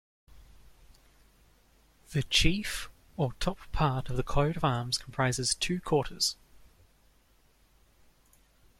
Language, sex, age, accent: English, male, 19-29, Australian English